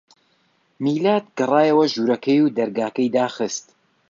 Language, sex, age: Central Kurdish, male, 30-39